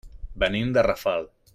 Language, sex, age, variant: Catalan, male, 40-49, Central